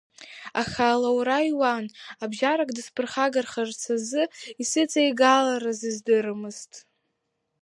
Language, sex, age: Abkhazian, female, under 19